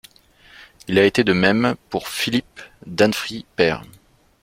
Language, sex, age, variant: French, male, 30-39, Français de métropole